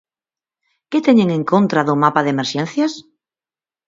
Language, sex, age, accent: Galician, female, 30-39, Normativo (estándar)